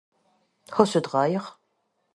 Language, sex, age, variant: French, female, 30-39, Français de métropole